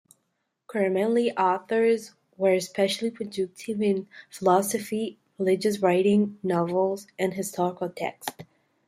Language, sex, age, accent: English, female, under 19, United States English